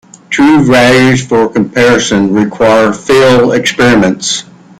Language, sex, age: English, male, 60-69